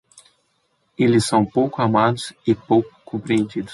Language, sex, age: Portuguese, male, 19-29